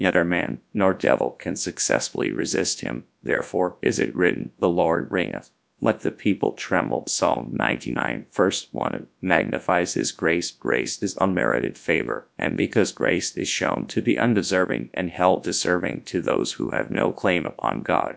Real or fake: fake